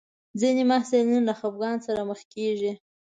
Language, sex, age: Pashto, female, 19-29